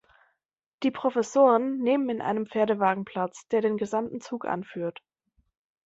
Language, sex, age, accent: German, female, 19-29, Deutschland Deutsch